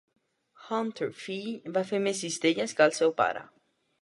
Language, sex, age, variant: Catalan, male, 19-29, Central